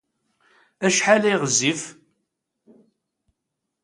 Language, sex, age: Kabyle, male, 70-79